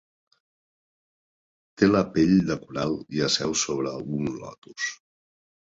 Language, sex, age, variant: Catalan, male, 40-49, Nord-Occidental